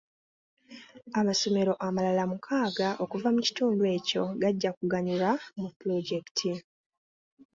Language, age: Ganda, 30-39